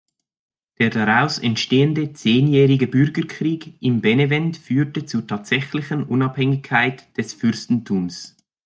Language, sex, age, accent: German, male, 30-39, Schweizerdeutsch